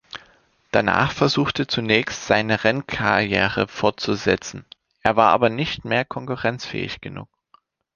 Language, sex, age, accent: German, male, 30-39, Deutschland Deutsch